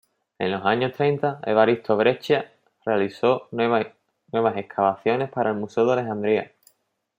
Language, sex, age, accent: Spanish, male, 19-29, España: Sur peninsular (Andalucia, Extremadura, Murcia)